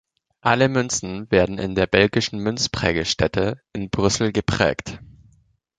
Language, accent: German, Deutschland Deutsch